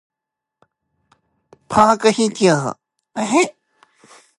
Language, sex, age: Japanese, female, 19-29